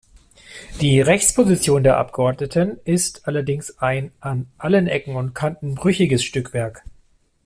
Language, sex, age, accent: German, male, 40-49, Deutschland Deutsch